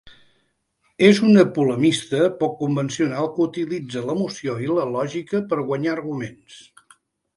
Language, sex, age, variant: Catalan, male, 60-69, Central